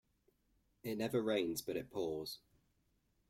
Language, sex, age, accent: English, male, 19-29, England English